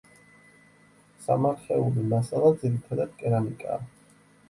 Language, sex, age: Georgian, male, 30-39